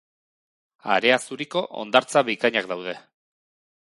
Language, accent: Basque, Erdialdekoa edo Nafarra (Gipuzkoa, Nafarroa)